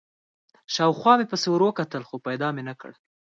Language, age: Pashto, under 19